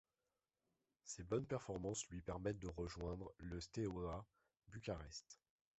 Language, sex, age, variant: French, male, 30-39, Français de métropole